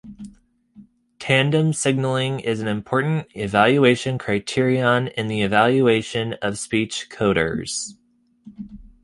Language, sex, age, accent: English, male, 19-29, United States English